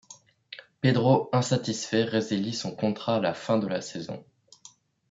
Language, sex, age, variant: French, male, under 19, Français de métropole